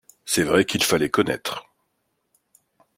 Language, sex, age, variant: French, male, 40-49, Français de métropole